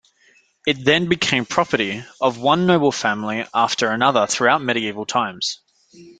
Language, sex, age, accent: English, male, 19-29, Australian English